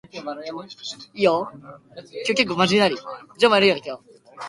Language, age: Japanese, 19-29